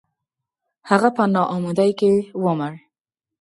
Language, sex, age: Pashto, female, 30-39